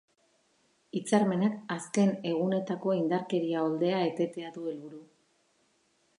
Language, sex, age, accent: Basque, female, 40-49, Erdialdekoa edo Nafarra (Gipuzkoa, Nafarroa)